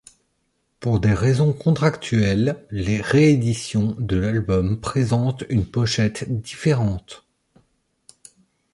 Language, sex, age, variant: French, male, 30-39, Français de métropole